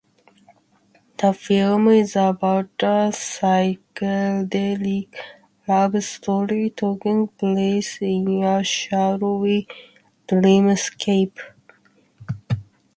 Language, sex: English, female